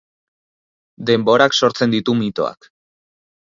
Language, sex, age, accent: Basque, male, 19-29, Erdialdekoa edo Nafarra (Gipuzkoa, Nafarroa)